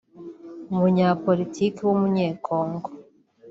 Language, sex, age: Kinyarwanda, female, under 19